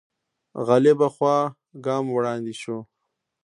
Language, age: Pashto, 19-29